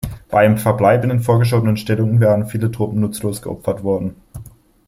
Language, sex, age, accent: German, male, 19-29, Deutschland Deutsch